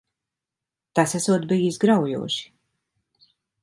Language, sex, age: Latvian, female, 50-59